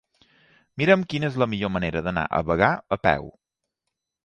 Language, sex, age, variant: Catalan, male, 40-49, Balear